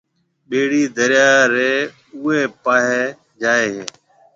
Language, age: Marwari (Pakistan), 40-49